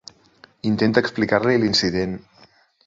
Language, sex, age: Catalan, male, 40-49